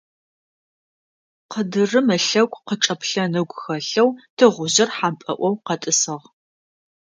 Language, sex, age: Adyghe, female, 30-39